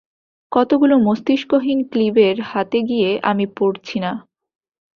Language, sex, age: Bengali, female, 19-29